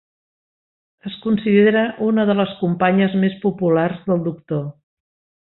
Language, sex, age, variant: Catalan, female, 60-69, Central